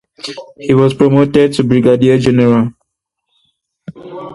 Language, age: English, 19-29